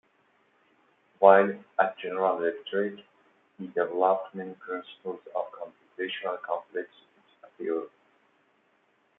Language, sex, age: English, male, 30-39